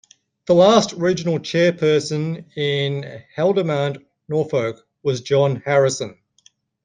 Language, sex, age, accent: English, male, 40-49, Australian English